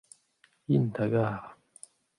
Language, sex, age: Breton, male, 19-29